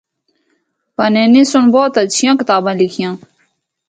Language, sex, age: Northern Hindko, female, 19-29